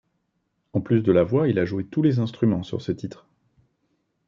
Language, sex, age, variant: French, male, 40-49, Français de métropole